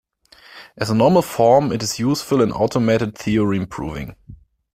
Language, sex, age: English, male, 19-29